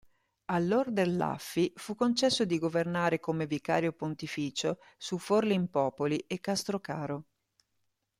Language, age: Italian, 50-59